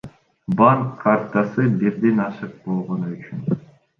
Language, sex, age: Kyrgyz, male, 19-29